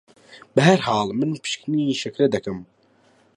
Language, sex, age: Central Kurdish, male, under 19